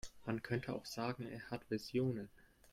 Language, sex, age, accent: German, male, under 19, Deutschland Deutsch